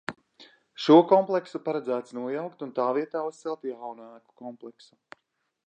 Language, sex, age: Latvian, male, 40-49